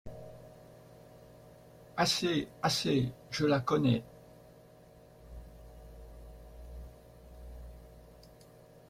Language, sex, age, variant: French, male, 60-69, Français de métropole